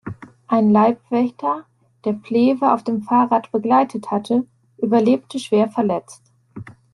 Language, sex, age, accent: German, female, 19-29, Deutschland Deutsch